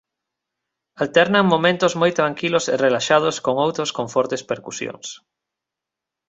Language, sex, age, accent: Galician, male, 30-39, Normativo (estándar)